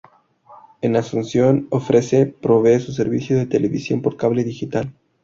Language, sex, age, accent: Spanish, male, 19-29, México